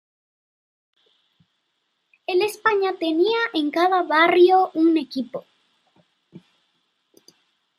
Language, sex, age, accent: Spanish, female, 19-29, México